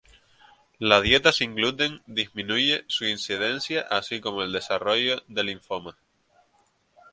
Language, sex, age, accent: Spanish, male, 19-29, España: Islas Canarias